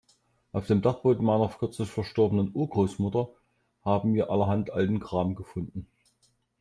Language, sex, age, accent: German, male, 50-59, Deutschland Deutsch